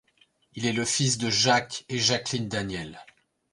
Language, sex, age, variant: French, male, 30-39, Français de métropole